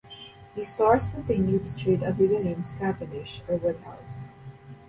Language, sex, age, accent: English, female, 19-29, Filipino